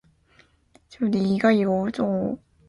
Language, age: Chinese, 19-29